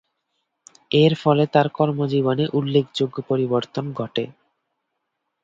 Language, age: Bengali, 19-29